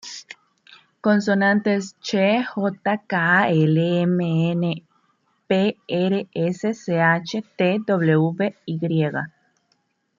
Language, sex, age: Spanish, female, 19-29